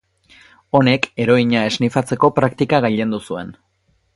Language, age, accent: Basque, 19-29, Erdialdekoa edo Nafarra (Gipuzkoa, Nafarroa)